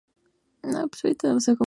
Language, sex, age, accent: Spanish, female, 19-29, México